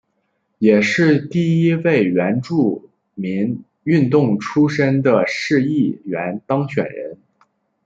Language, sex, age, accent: Chinese, male, under 19, 出生地：黑龙江省